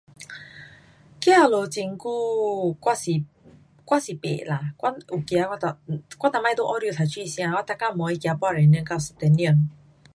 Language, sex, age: Pu-Xian Chinese, female, 40-49